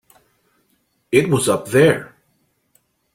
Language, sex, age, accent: English, male, 30-39, United States English